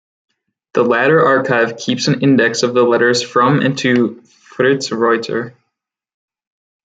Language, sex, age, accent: English, male, 19-29, United States English